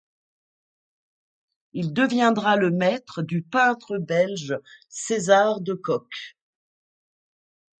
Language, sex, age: French, female, 60-69